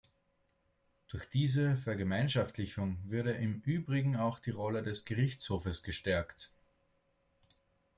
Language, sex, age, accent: German, male, 19-29, Österreichisches Deutsch